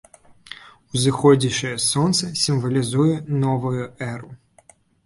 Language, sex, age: Belarusian, male, 19-29